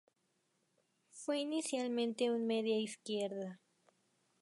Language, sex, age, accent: Spanish, female, 19-29, México